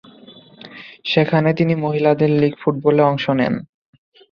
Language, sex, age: Bengali, male, under 19